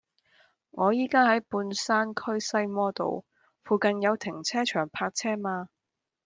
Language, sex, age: Cantonese, female, 19-29